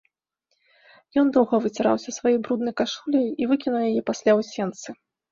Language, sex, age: Belarusian, female, 40-49